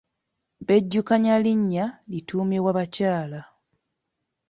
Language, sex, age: Ganda, female, 19-29